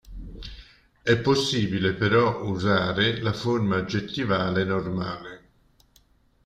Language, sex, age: Italian, male, 60-69